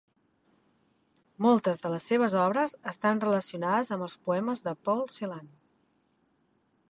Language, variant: Catalan, Central